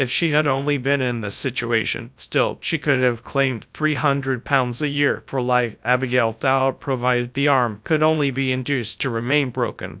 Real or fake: fake